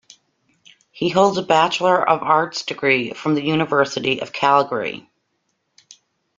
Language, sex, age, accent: English, female, 50-59, United States English